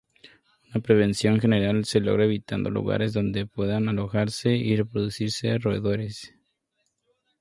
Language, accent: Spanish, México